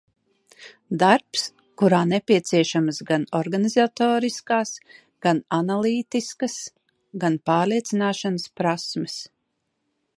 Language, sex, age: Latvian, female, 40-49